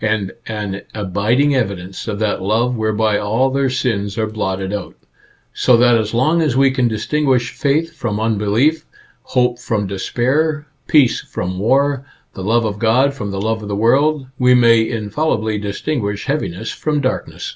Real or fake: real